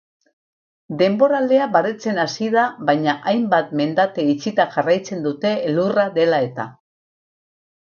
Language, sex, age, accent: Basque, female, 70-79, Mendebalekoa (Araba, Bizkaia, Gipuzkoako mendebaleko herri batzuk)